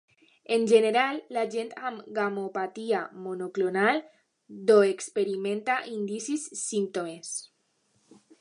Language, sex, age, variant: Catalan, female, under 19, Alacantí